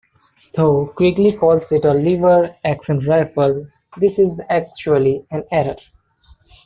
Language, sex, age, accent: English, male, 19-29, India and South Asia (India, Pakistan, Sri Lanka)